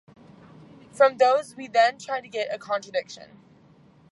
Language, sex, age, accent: English, female, under 19, United States English